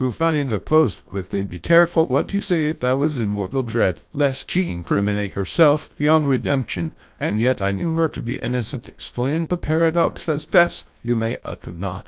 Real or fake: fake